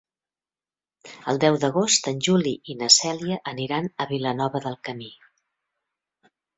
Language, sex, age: Catalan, female, 60-69